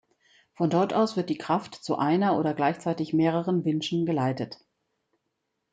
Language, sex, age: German, female, 50-59